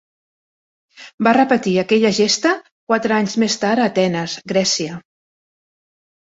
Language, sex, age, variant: Catalan, female, 60-69, Central